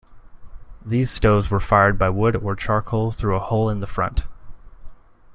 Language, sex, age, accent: English, male, 19-29, United States English